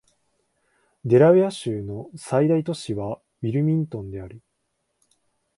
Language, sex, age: Japanese, male, 19-29